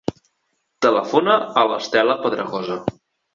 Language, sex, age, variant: Catalan, male, 19-29, Nord-Occidental